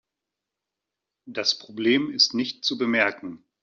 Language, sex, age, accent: German, male, 40-49, Deutschland Deutsch